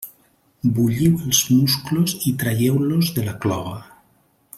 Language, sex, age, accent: Catalan, male, 40-49, valencià